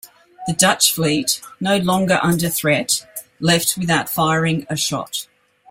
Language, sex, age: English, female, 60-69